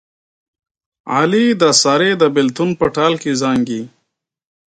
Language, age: Pashto, 19-29